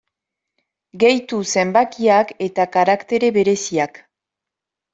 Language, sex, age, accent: Basque, female, 19-29, Nafar-lapurtarra edo Zuberotarra (Lapurdi, Nafarroa Beherea, Zuberoa)